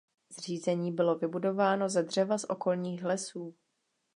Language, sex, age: Czech, female, 19-29